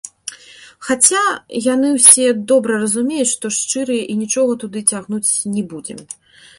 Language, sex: Belarusian, female